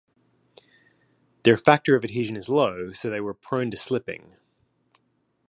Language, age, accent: English, 40-49, United States English; Australian English